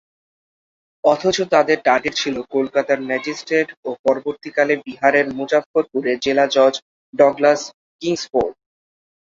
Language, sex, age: Bengali, male, under 19